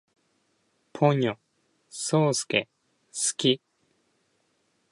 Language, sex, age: Japanese, male, 19-29